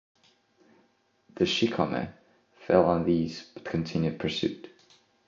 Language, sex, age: English, male, 19-29